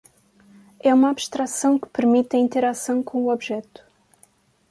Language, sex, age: Portuguese, female, 19-29